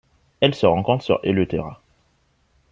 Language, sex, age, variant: French, male, under 19, Français des départements et régions d'outre-mer